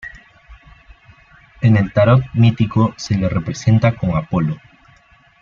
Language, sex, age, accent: Spanish, male, 19-29, Andino-Pacífico: Colombia, Perú, Ecuador, oeste de Bolivia y Venezuela andina